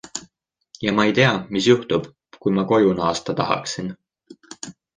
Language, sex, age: Estonian, male, 19-29